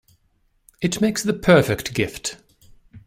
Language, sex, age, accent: English, male, 40-49, England English